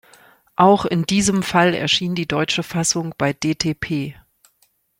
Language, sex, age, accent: German, female, 40-49, Deutschland Deutsch